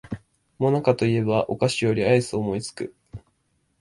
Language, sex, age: Japanese, male, 19-29